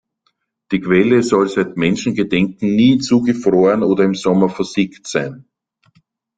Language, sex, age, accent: German, male, 50-59, Österreichisches Deutsch